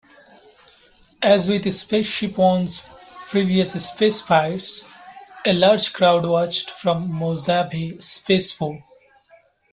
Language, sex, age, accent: English, male, 19-29, India and South Asia (India, Pakistan, Sri Lanka)